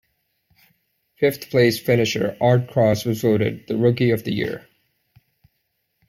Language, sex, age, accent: English, male, 19-29, Canadian English